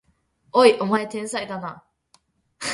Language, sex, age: Japanese, female, 19-29